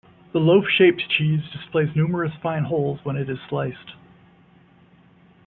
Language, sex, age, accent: English, male, 50-59, United States English